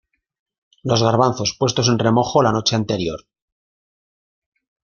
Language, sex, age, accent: Spanish, male, 50-59, España: Norte peninsular (Asturias, Castilla y León, Cantabria, País Vasco, Navarra, Aragón, La Rioja, Guadalajara, Cuenca)